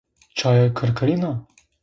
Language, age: Zaza, 19-29